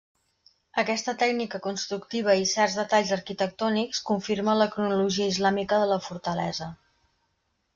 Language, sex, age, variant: Catalan, female, 50-59, Central